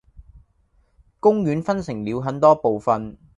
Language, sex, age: Cantonese, male, 19-29